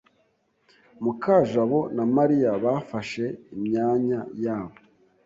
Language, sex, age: Kinyarwanda, male, 19-29